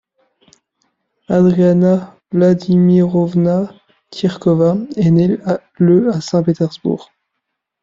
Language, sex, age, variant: French, male, 19-29, Français de métropole